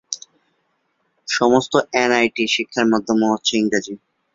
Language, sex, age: Bengali, male, 19-29